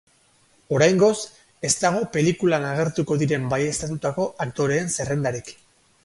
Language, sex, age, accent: Basque, male, 40-49, Mendebalekoa (Araba, Bizkaia, Gipuzkoako mendebaleko herri batzuk)